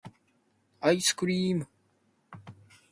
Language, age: Japanese, under 19